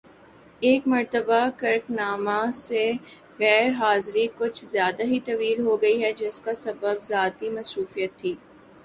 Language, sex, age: Urdu, female, 19-29